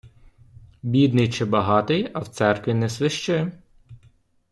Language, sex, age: Ukrainian, male, 19-29